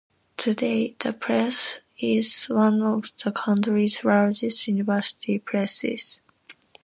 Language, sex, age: English, female, 19-29